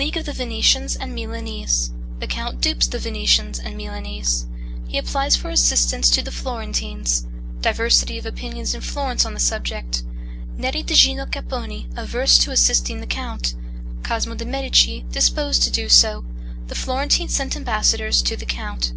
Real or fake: real